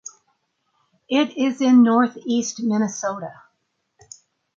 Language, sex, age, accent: English, female, 80-89, United States English